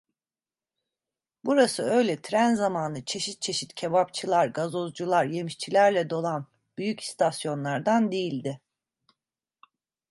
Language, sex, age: Turkish, female, 40-49